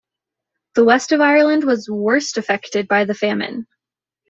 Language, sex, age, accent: English, female, 19-29, United States English